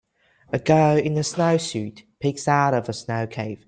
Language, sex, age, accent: English, male, 19-29, England English